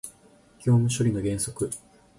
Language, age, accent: Japanese, 19-29, 標準語